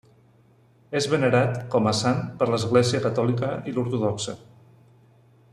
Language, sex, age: Catalan, male, 40-49